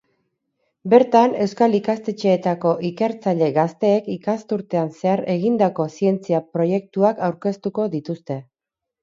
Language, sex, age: Basque, female, 30-39